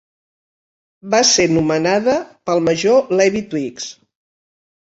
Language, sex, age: Catalan, female, 60-69